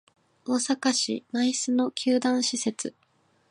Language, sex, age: Japanese, female, 19-29